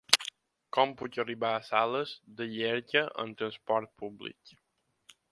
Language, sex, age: Catalan, male, under 19